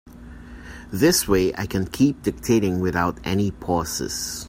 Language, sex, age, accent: English, male, 40-49, Filipino